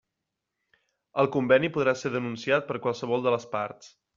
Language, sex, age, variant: Catalan, male, 19-29, Central